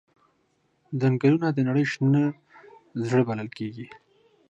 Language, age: Pashto, 19-29